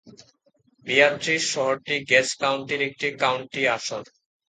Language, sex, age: Bengali, male, 19-29